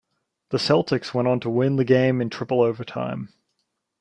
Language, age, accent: English, 19-29, Australian English